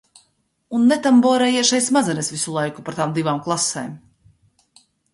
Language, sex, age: Latvian, female, 50-59